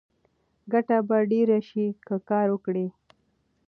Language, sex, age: Pashto, female, 19-29